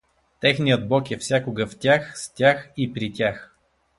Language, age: Bulgarian, 60-69